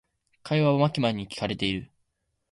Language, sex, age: Japanese, male, under 19